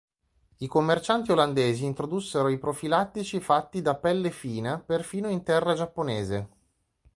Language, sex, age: Italian, male, 30-39